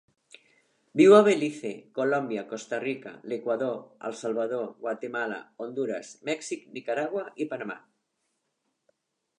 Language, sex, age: Catalan, female, 60-69